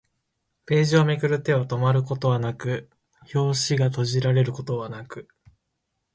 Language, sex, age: Japanese, male, 19-29